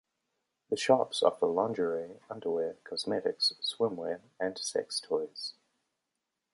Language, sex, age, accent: English, male, 30-39, New Zealand English